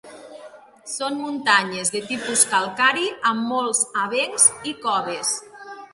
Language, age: Catalan, 19-29